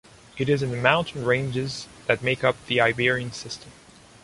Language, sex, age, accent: English, male, 19-29, Canadian English